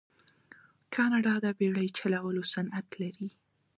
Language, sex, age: Pashto, female, 19-29